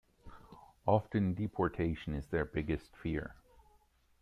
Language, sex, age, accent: English, male, 40-49, United States English